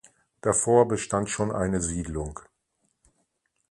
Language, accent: German, Deutschland Deutsch